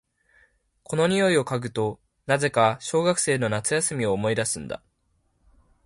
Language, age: Japanese, 19-29